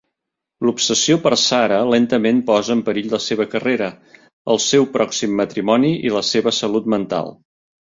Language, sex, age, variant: Catalan, male, 50-59, Central